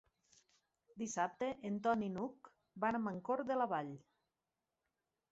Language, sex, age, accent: Catalan, female, 40-49, Ebrenc